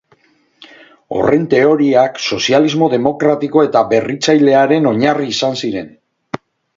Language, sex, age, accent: Basque, male, 40-49, Mendebalekoa (Araba, Bizkaia, Gipuzkoako mendebaleko herri batzuk)